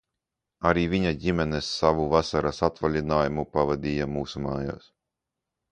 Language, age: Latvian, 19-29